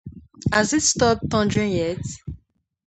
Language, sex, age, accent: English, female, 19-29, England English